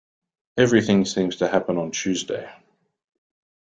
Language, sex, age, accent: English, male, 30-39, Australian English